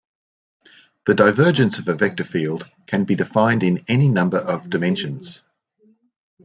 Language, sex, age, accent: English, male, 50-59, Australian English